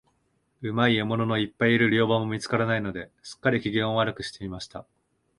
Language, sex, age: Japanese, male, 19-29